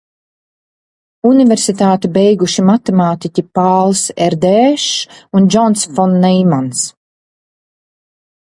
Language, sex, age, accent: Latvian, female, 40-49, bez akcenta